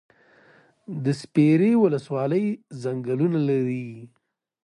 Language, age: Pashto, 40-49